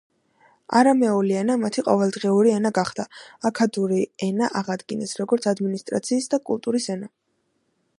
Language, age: Georgian, under 19